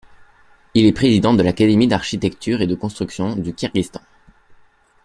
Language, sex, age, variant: French, male, 19-29, Français de métropole